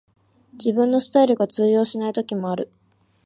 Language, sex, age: Japanese, female, 19-29